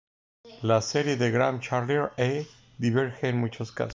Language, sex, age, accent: Spanish, male, 40-49, México